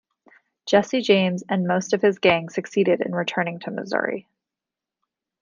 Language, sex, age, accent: English, female, 30-39, United States English